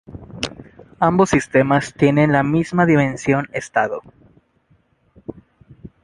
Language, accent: Spanish, México